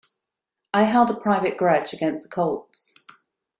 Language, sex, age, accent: English, female, 40-49, England English